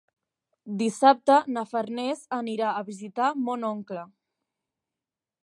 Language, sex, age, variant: Catalan, female, 40-49, Central